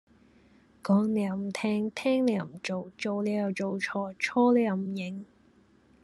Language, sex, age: Cantonese, female, 19-29